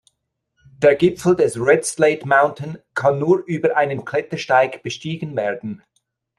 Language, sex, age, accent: German, male, 50-59, Schweizerdeutsch